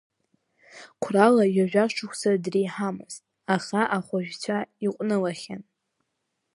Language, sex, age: Abkhazian, female, under 19